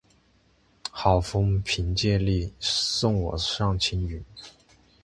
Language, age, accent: Chinese, 19-29, 出生地：广东省